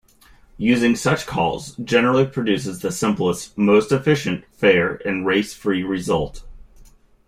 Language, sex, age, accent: English, male, 30-39, United States English